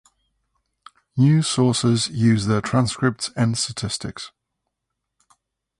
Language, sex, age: English, male, 50-59